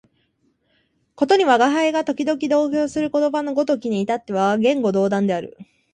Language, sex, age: Japanese, female, 19-29